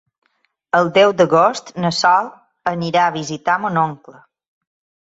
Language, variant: Catalan, Balear